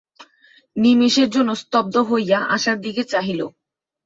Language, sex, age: Bengali, male, 19-29